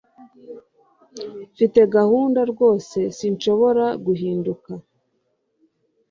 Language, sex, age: Kinyarwanda, female, 30-39